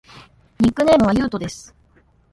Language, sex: Japanese, female